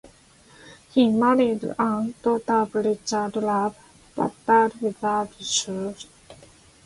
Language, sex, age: English, female, 30-39